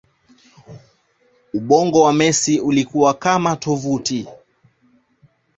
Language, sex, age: Swahili, male, 19-29